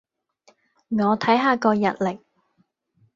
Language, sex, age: Cantonese, female, 19-29